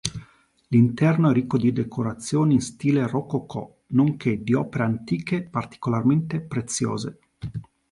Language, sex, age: Italian, male, 40-49